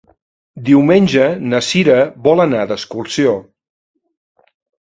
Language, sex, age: Catalan, male, 50-59